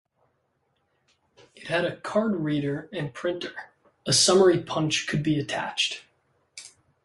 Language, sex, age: English, male, 19-29